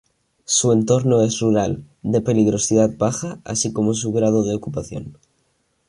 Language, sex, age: Spanish, male, under 19